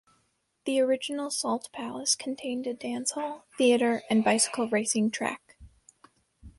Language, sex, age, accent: English, female, under 19, United States English